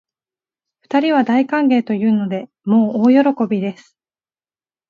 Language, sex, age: Japanese, female, 19-29